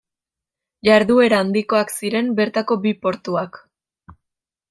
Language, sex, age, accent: Basque, female, 19-29, Mendebalekoa (Araba, Bizkaia, Gipuzkoako mendebaleko herri batzuk)